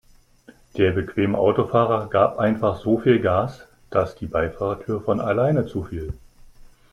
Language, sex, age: German, male, 30-39